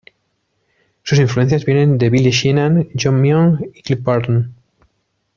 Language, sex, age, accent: Spanish, male, 40-49, España: Centro-Sur peninsular (Madrid, Toledo, Castilla-La Mancha)